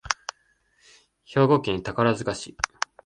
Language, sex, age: Japanese, male, 19-29